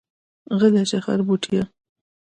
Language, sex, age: Pashto, female, 19-29